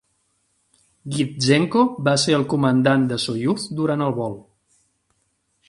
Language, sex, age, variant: Catalan, male, 40-49, Central